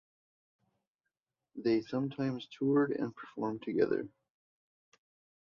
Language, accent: English, United States English